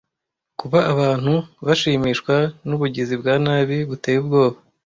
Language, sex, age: Kinyarwanda, male, 19-29